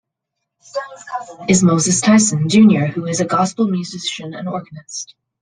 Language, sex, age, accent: English, female, 19-29, United States English